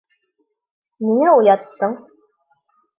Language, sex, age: Bashkir, female, 19-29